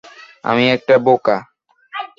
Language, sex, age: Bengali, male, under 19